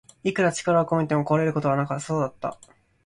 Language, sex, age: Japanese, male, 19-29